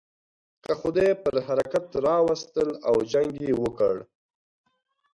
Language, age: Pashto, 19-29